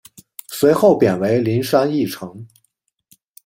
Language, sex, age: Chinese, male, 30-39